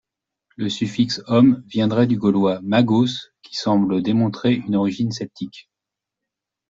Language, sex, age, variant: French, male, 40-49, Français de métropole